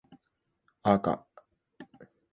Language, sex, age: Japanese, male, 19-29